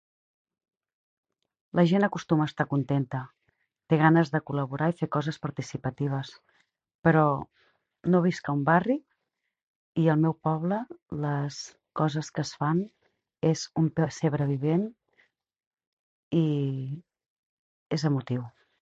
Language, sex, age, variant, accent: Catalan, female, 40-49, Central, Camp de Tarragona